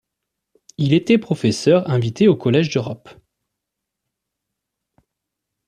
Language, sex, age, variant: French, male, 19-29, Français de métropole